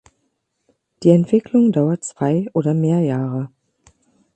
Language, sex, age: German, female, 40-49